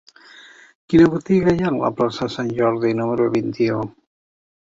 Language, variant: Catalan, Central